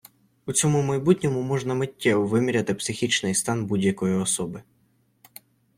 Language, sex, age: Ukrainian, male, under 19